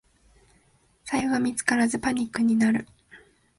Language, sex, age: Japanese, female, 19-29